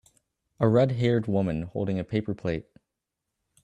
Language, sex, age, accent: English, male, 19-29, United States English